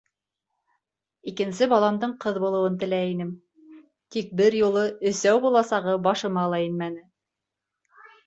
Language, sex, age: Bashkir, female, 40-49